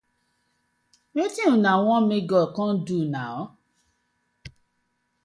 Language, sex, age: Nigerian Pidgin, female, 40-49